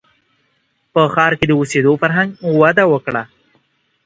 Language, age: Pashto, 19-29